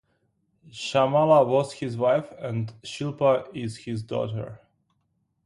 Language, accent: English, Ukrainian